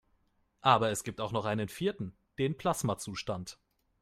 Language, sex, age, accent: German, male, 19-29, Deutschland Deutsch